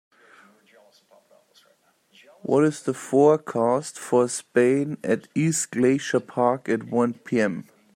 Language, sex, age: English, male, 30-39